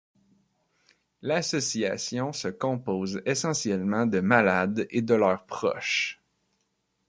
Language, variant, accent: French, Français d'Amérique du Nord, Français du Canada